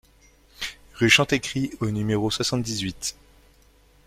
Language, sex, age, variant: French, male, 30-39, Français de métropole